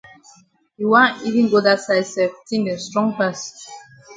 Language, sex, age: Cameroon Pidgin, female, 40-49